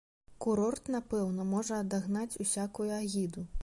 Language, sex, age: Belarusian, female, 30-39